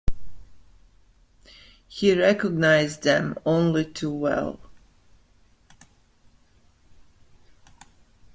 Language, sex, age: English, female, 50-59